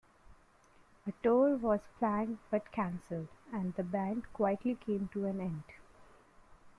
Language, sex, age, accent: English, female, 19-29, India and South Asia (India, Pakistan, Sri Lanka)